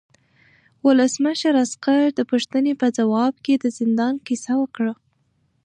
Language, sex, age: Pashto, female, 19-29